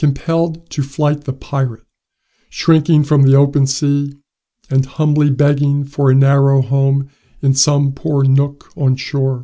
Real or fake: real